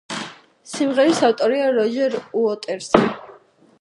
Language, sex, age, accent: Georgian, female, under 19, მშვიდი